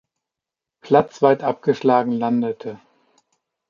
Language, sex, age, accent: German, male, 40-49, Deutschland Deutsch